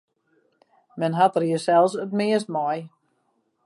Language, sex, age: Western Frisian, female, 50-59